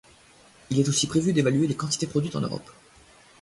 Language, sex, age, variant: French, male, 19-29, Français de métropole